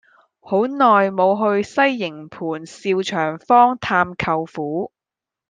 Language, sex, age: Cantonese, female, 19-29